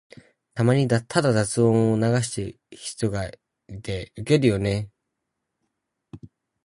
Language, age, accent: Japanese, under 19, 標準語